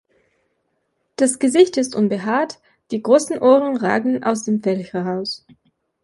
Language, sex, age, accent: German, female, 19-29, Schweizerdeutsch